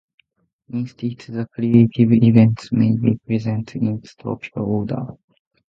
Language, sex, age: English, male, 19-29